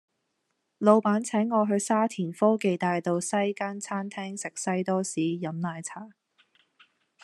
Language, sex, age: Cantonese, female, 30-39